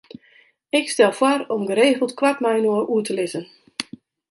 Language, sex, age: Western Frisian, female, 40-49